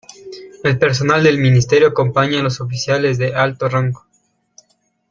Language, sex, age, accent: Spanish, male, 19-29, Andino-Pacífico: Colombia, Perú, Ecuador, oeste de Bolivia y Venezuela andina